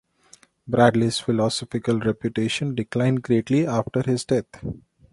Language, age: English, 30-39